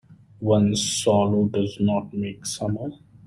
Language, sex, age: English, male, 30-39